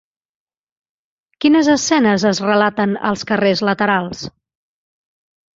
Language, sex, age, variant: Catalan, female, 40-49, Central